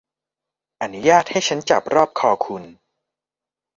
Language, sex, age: Thai, male, 19-29